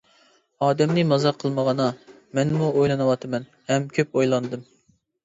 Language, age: Uyghur, 19-29